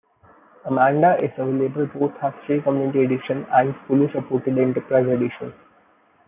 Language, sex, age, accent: English, male, 19-29, India and South Asia (India, Pakistan, Sri Lanka)